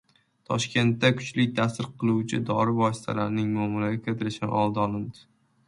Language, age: Uzbek, 19-29